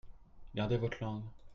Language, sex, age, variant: French, male, 30-39, Français de métropole